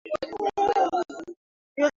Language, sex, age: Swahili, female, 19-29